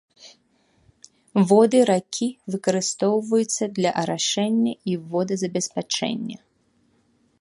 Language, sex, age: Belarusian, female, 30-39